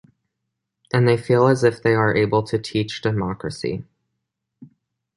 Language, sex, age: English, male, under 19